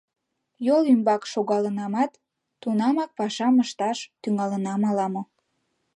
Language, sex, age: Mari, female, under 19